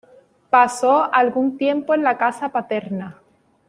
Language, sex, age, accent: Spanish, female, 19-29, España: Sur peninsular (Andalucia, Extremadura, Murcia)